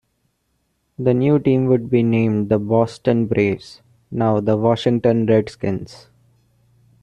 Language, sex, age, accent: English, male, 19-29, India and South Asia (India, Pakistan, Sri Lanka)